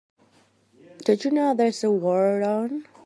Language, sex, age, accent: English, female, 19-29, United States English